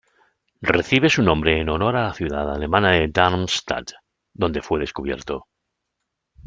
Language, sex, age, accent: Spanish, male, 60-69, España: Centro-Sur peninsular (Madrid, Toledo, Castilla-La Mancha)